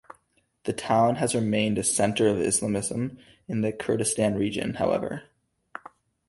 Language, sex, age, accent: English, male, 19-29, United States English